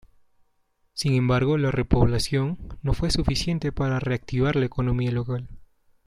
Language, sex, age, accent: Spanish, male, 19-29, Andino-Pacífico: Colombia, Perú, Ecuador, oeste de Bolivia y Venezuela andina